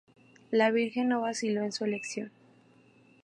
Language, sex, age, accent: Spanish, female, 19-29, México